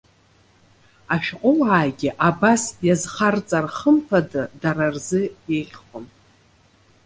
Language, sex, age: Abkhazian, female, 40-49